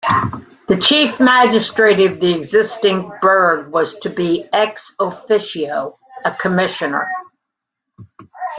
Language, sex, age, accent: English, female, 80-89, United States English